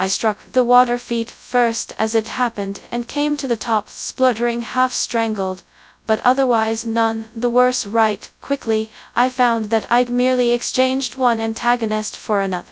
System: TTS, FastPitch